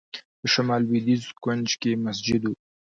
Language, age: Pashto, 19-29